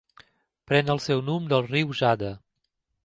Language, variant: Catalan, Septentrional